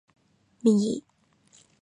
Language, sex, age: Japanese, female, 19-29